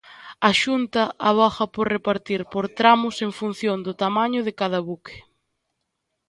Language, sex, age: Galician, female, 19-29